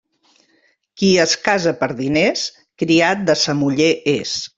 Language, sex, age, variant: Catalan, female, 50-59, Central